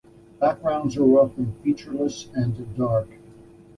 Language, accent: English, United States English